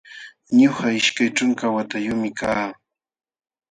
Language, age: Jauja Wanca Quechua, 40-49